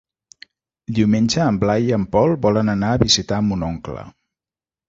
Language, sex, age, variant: Catalan, male, 40-49, Central